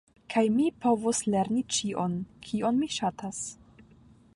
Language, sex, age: Esperanto, female, 19-29